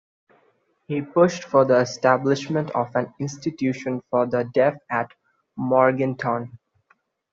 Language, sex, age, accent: English, male, 19-29, India and South Asia (India, Pakistan, Sri Lanka)